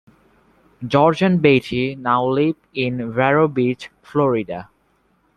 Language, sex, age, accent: English, male, under 19, England English